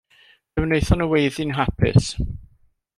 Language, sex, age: Welsh, male, 50-59